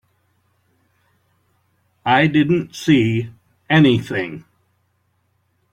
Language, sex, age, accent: English, male, 60-69, United States English